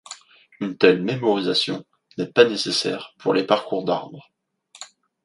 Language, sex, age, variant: French, male, 19-29, Français de métropole